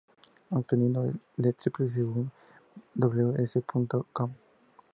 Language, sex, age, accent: Spanish, male, 19-29, México